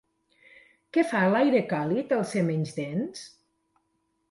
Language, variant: Catalan, Nord-Occidental